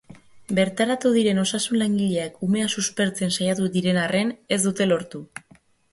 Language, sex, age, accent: Basque, female, 19-29, Erdialdekoa edo Nafarra (Gipuzkoa, Nafarroa)